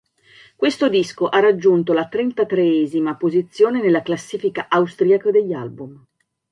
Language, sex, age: Italian, female, 40-49